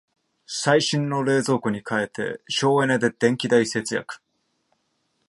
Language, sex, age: Japanese, male, 19-29